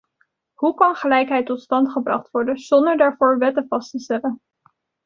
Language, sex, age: Dutch, female, 19-29